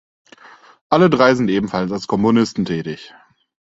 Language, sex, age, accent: German, male, 19-29, Deutschland Deutsch